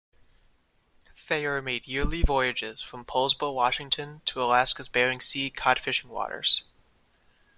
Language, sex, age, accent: English, male, 19-29, United States English